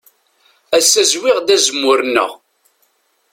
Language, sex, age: Kabyle, female, 60-69